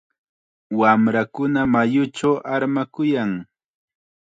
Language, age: Chiquián Ancash Quechua, 19-29